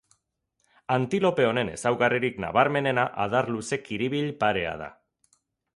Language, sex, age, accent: Basque, male, 40-49, Mendebalekoa (Araba, Bizkaia, Gipuzkoako mendebaleko herri batzuk)